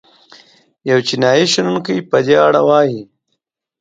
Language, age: Pashto, 40-49